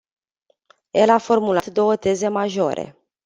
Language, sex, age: Romanian, female, 19-29